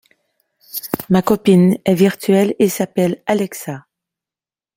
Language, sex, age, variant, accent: French, female, 40-49, Français d'Amérique du Nord, Français du Canada